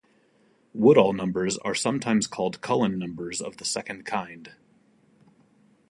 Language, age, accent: English, 40-49, United States English